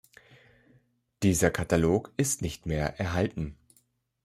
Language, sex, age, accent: German, male, 30-39, Deutschland Deutsch